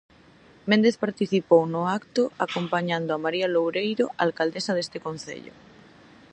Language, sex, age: Galician, female, 19-29